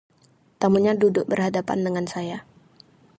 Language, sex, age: Indonesian, female, 19-29